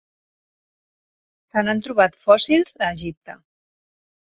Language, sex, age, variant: Catalan, female, 30-39, Central